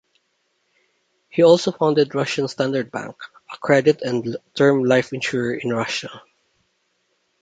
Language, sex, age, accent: English, male, 30-39, Filipino